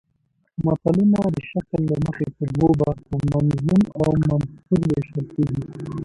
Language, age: Pashto, 19-29